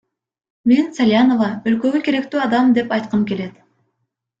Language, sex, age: Kyrgyz, female, 19-29